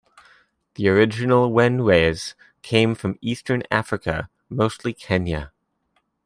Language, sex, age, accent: English, male, 30-39, United States English